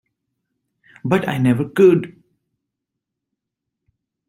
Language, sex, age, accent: English, male, 19-29, United States English